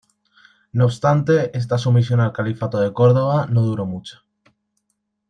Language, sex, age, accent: Spanish, male, 19-29, España: Centro-Sur peninsular (Madrid, Toledo, Castilla-La Mancha)